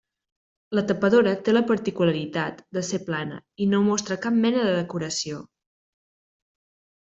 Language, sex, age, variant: Catalan, female, 19-29, Central